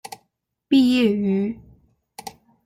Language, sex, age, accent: Chinese, female, 19-29, 出生地：四川省